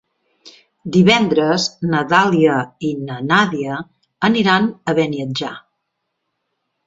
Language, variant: Catalan, Central